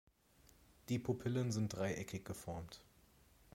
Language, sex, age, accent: German, male, 30-39, Deutschland Deutsch